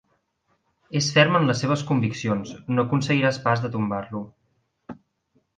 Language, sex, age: Catalan, male, 19-29